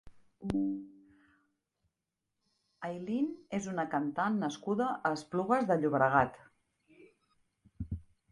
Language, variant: Catalan, Central